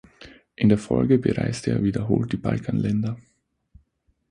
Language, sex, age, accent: German, male, 19-29, Österreichisches Deutsch